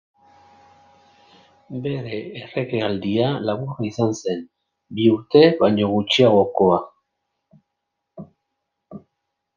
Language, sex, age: Basque, male, 50-59